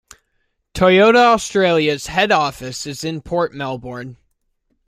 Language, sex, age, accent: English, male, 19-29, United States English